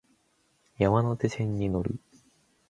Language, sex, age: Japanese, male, 19-29